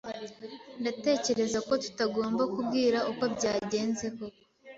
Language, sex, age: Kinyarwanda, female, 19-29